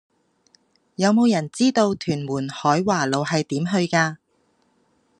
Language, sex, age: Cantonese, female, under 19